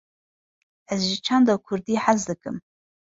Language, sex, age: Kurdish, female, 30-39